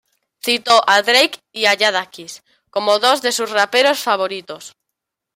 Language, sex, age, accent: Spanish, male, under 19, España: Norte peninsular (Asturias, Castilla y León, Cantabria, País Vasco, Navarra, Aragón, La Rioja, Guadalajara, Cuenca)